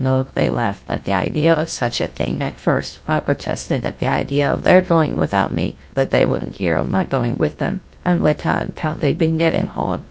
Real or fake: fake